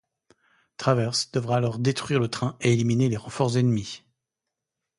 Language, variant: French, Français de métropole